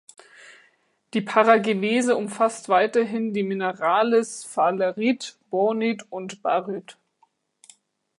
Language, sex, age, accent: German, female, 19-29, Deutschland Deutsch